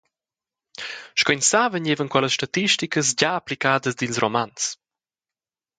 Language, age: Romansh, 19-29